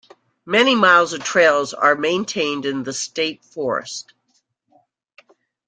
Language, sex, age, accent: English, female, 60-69, United States English